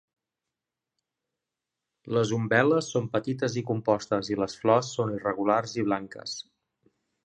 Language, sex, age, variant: Catalan, male, 40-49, Central